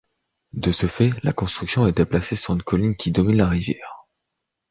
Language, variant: French, Français de métropole